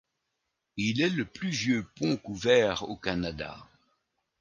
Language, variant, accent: French, Français d'Europe, Français de Belgique